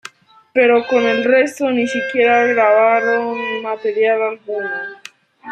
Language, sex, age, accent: Spanish, male, under 19, Andino-Pacífico: Colombia, Perú, Ecuador, oeste de Bolivia y Venezuela andina